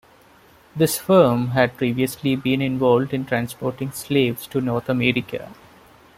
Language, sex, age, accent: English, male, 30-39, India and South Asia (India, Pakistan, Sri Lanka)